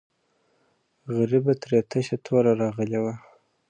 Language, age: Pashto, 19-29